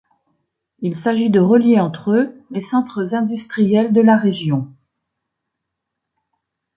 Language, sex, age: French, female, 70-79